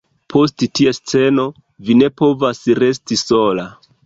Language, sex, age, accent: Esperanto, male, 30-39, Internacia